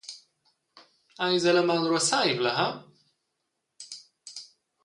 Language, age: Romansh, 19-29